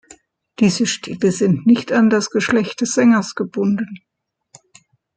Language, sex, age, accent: German, female, 60-69, Deutschland Deutsch